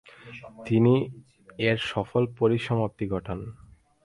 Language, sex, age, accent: Bengali, male, 19-29, প্রমিত; চলিত